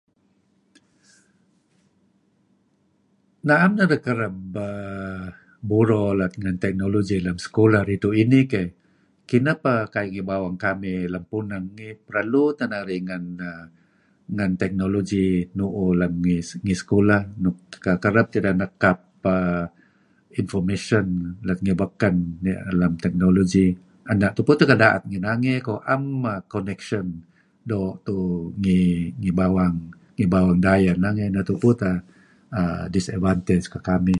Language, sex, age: Kelabit, male, 70-79